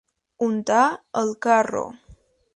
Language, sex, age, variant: Catalan, female, under 19, Balear